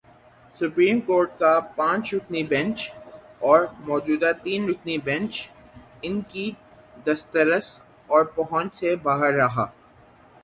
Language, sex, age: Urdu, male, 19-29